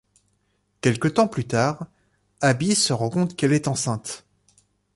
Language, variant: French, Français de métropole